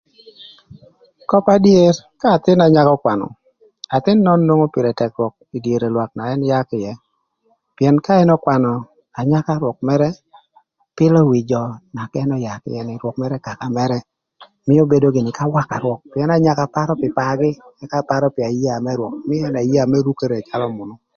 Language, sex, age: Thur, male, 40-49